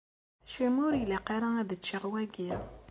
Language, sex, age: Kabyle, female, 30-39